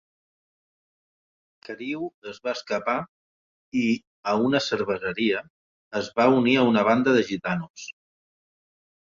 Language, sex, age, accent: Catalan, male, 50-59, Neutre